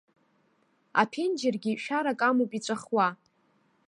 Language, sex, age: Abkhazian, female, under 19